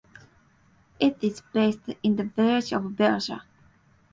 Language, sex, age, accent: English, female, 19-29, United States English